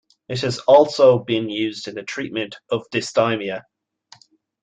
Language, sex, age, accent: English, male, 19-29, Irish English